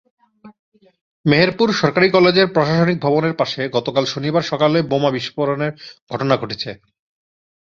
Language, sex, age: Bengali, male, 30-39